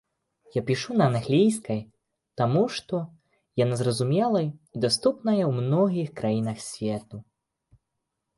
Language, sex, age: Belarusian, male, 19-29